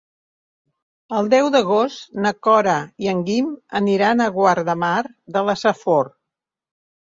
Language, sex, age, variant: Catalan, female, 60-69, Central